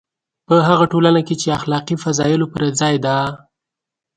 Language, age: Pashto, 19-29